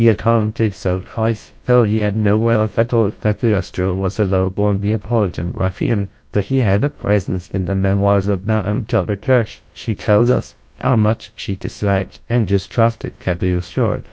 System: TTS, GlowTTS